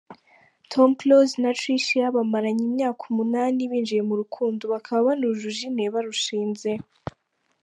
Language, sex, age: Kinyarwanda, female, 19-29